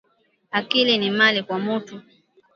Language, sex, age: Swahili, female, 19-29